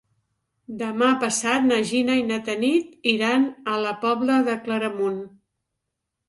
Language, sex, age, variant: Catalan, female, 60-69, Central